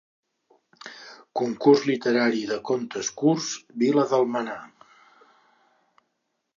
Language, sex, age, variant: Catalan, male, 60-69, Central